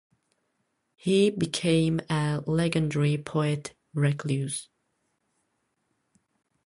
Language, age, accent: English, under 19, United States English